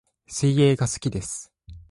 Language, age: Japanese, 19-29